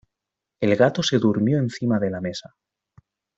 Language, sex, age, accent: Spanish, male, 30-39, España: Centro-Sur peninsular (Madrid, Toledo, Castilla-La Mancha)